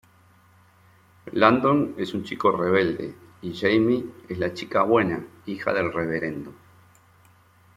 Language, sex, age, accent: Spanish, male, 50-59, Rioplatense: Argentina, Uruguay, este de Bolivia, Paraguay